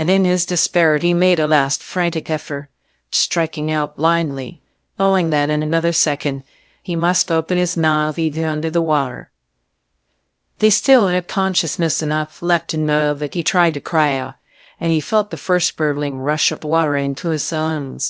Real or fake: fake